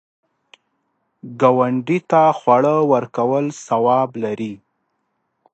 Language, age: Pashto, 19-29